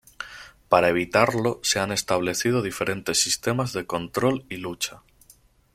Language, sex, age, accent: Spanish, male, 19-29, España: Centro-Sur peninsular (Madrid, Toledo, Castilla-La Mancha)